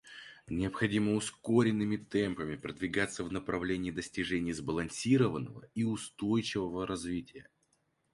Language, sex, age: Russian, male, 19-29